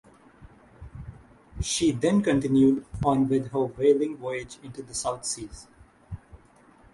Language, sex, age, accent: English, male, under 19, Canadian English; India and South Asia (India, Pakistan, Sri Lanka)